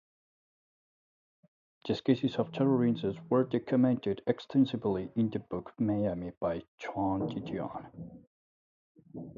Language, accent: English, United States English